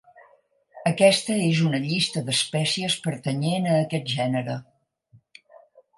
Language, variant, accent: Catalan, Central, central